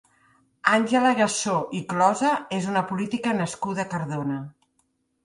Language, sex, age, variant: Catalan, female, 50-59, Central